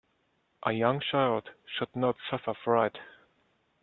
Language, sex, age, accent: English, male, 19-29, England English